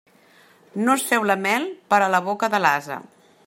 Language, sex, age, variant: Catalan, female, 60-69, Central